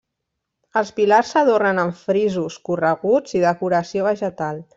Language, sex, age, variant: Catalan, female, 40-49, Central